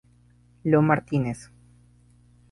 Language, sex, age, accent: Spanish, male, under 19, Andino-Pacífico: Colombia, Perú, Ecuador, oeste de Bolivia y Venezuela andina